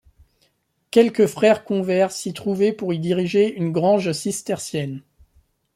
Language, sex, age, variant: French, male, 30-39, Français de métropole